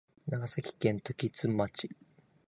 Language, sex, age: Japanese, male, 19-29